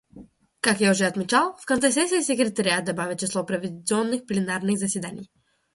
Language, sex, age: Russian, female, under 19